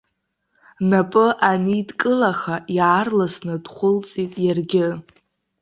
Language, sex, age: Abkhazian, female, 19-29